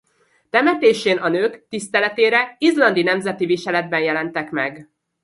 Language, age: Hungarian, 30-39